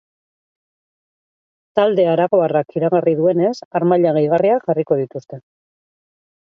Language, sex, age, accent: Basque, female, 40-49, Mendebalekoa (Araba, Bizkaia, Gipuzkoako mendebaleko herri batzuk)